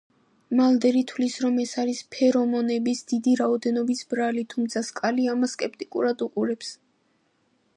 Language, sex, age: Georgian, female, under 19